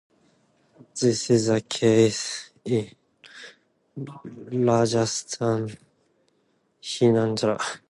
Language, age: English, 19-29